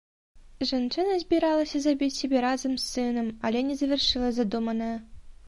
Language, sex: Belarusian, female